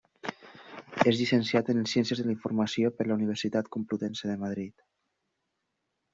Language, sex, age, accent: Catalan, male, 19-29, valencià